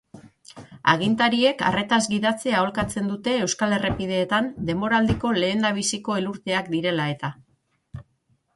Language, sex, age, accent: Basque, female, 40-49, Mendebalekoa (Araba, Bizkaia, Gipuzkoako mendebaleko herri batzuk)